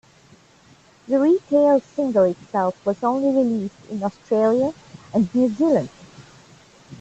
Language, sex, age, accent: English, female, 40-49, Filipino